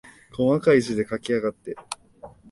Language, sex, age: Japanese, male, 19-29